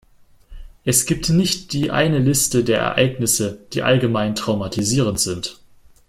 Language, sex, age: German, female, 19-29